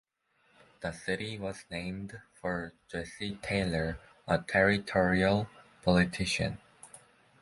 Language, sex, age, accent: English, male, under 19, United States English